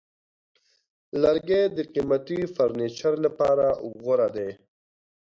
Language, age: Pashto, 19-29